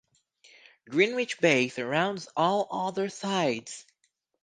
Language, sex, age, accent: English, female, 19-29, United States English